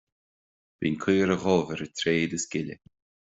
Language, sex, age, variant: Irish, male, 19-29, Gaeilge Chonnacht